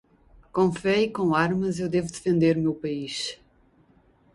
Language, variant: Portuguese, Portuguese (Portugal)